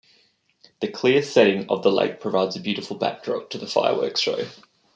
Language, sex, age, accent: English, male, 19-29, Australian English